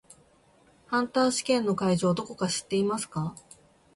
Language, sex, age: Japanese, female, 30-39